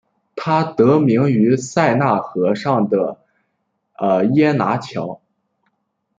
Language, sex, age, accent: Chinese, male, under 19, 出生地：黑龙江省